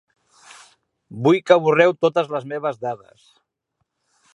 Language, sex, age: Catalan, male, 60-69